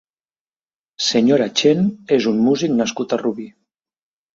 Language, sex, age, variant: Catalan, male, 50-59, Nord-Occidental